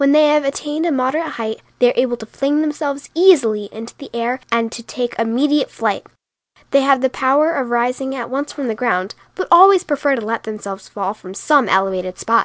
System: none